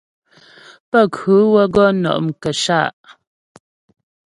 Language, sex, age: Ghomala, female, 30-39